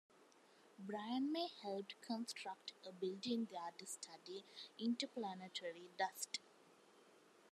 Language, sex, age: English, female, 19-29